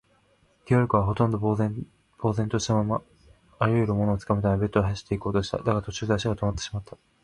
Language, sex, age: Japanese, male, 19-29